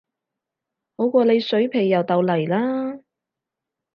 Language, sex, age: Cantonese, female, 30-39